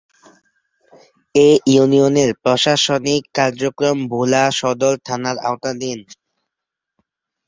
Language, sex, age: Bengali, male, under 19